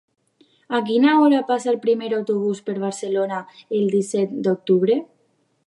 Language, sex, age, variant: Catalan, female, under 19, Alacantí